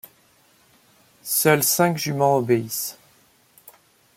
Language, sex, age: French, male, 40-49